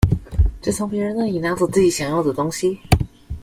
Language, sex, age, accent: Chinese, male, 19-29, 出生地：臺北市